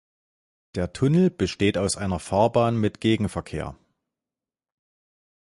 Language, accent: German, Deutschland Deutsch